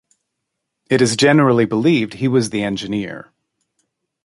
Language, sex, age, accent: English, male, 50-59, United States English